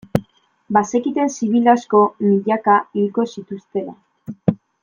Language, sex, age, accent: Basque, female, 19-29, Mendebalekoa (Araba, Bizkaia, Gipuzkoako mendebaleko herri batzuk)